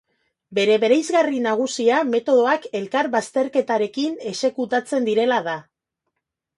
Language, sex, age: Basque, female, 40-49